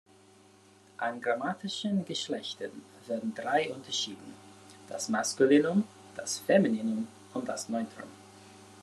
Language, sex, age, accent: German, male, 19-29, Britisches Deutsch